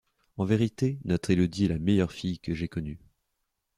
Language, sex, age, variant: French, male, 19-29, Français de métropole